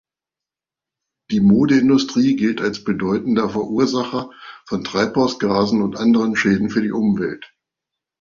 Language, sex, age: German, male, 50-59